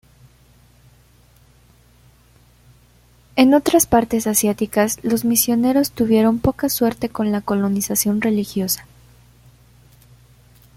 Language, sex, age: Spanish, female, 19-29